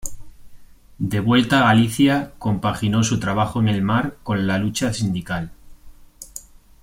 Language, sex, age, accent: Spanish, male, 30-39, España: Norte peninsular (Asturias, Castilla y León, Cantabria, País Vasco, Navarra, Aragón, La Rioja, Guadalajara, Cuenca)